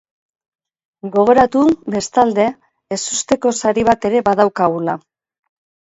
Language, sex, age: Basque, female, 50-59